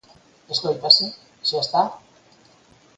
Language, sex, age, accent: Galician, male, 50-59, Normativo (estándar)